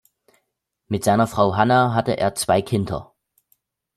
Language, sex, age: German, male, 30-39